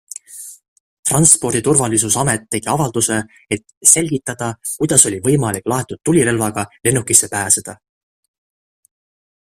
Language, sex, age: Estonian, male, 19-29